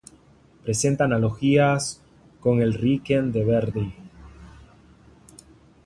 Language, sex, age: Spanish, male, 19-29